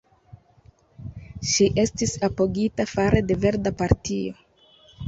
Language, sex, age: Esperanto, female, 19-29